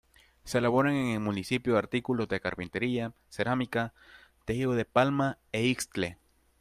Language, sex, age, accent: Spanish, male, 19-29, América central